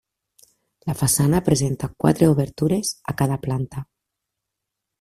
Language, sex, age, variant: Catalan, female, 40-49, Septentrional